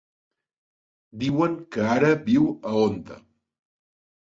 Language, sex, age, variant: Catalan, male, 50-59, Central